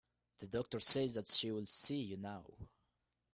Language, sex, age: English, male, 19-29